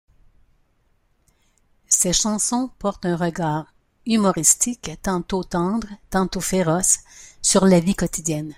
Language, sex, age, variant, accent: French, female, 70-79, Français d'Amérique du Nord, Français du Canada